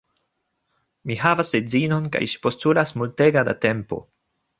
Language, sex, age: Esperanto, male, 19-29